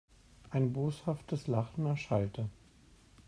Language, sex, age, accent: German, male, 40-49, Deutschland Deutsch